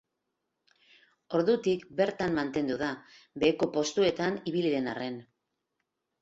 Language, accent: Basque, Mendebalekoa (Araba, Bizkaia, Gipuzkoako mendebaleko herri batzuk)